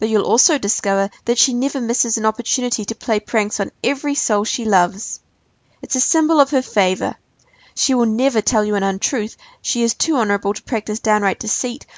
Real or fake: real